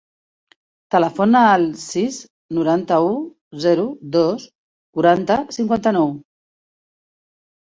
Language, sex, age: Catalan, female, 50-59